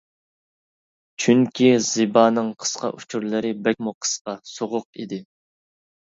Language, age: Uyghur, 19-29